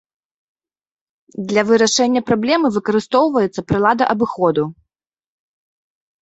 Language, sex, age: Belarusian, female, 30-39